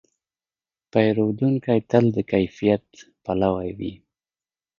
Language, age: Pashto, 30-39